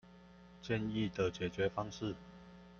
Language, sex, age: Chinese, male, 40-49